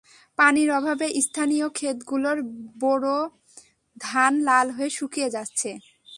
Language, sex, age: Bengali, female, 19-29